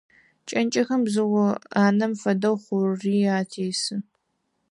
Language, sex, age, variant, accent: Adyghe, female, under 19, Адыгабзэ (Кирил, пстэумэ зэдыряе), Кıэмгуй (Çemguy)